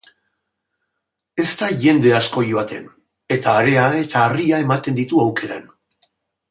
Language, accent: Basque, Mendebalekoa (Araba, Bizkaia, Gipuzkoako mendebaleko herri batzuk)